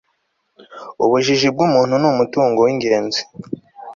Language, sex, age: Kinyarwanda, male, 19-29